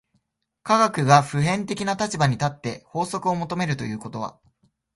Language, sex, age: Japanese, male, 19-29